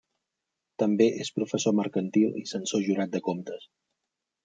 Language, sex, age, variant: Catalan, male, 30-39, Central